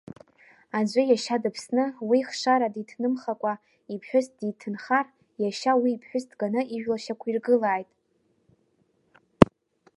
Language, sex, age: Abkhazian, female, 19-29